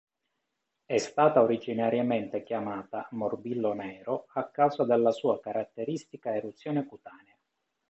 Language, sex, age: Italian, male, 30-39